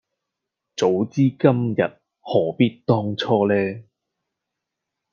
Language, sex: Cantonese, male